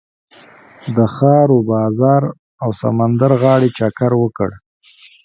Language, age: Pashto, 19-29